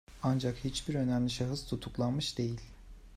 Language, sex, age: Turkish, male, 19-29